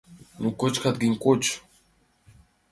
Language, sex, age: Mari, male, under 19